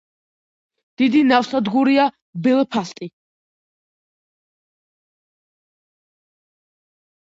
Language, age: Georgian, under 19